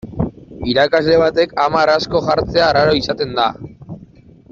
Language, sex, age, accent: Basque, male, 19-29, Mendebalekoa (Araba, Bizkaia, Gipuzkoako mendebaleko herri batzuk)